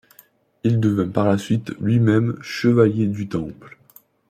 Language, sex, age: French, male, 19-29